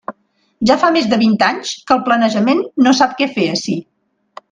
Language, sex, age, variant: Catalan, female, 40-49, Nord-Occidental